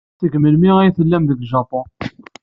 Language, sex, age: Kabyle, male, 19-29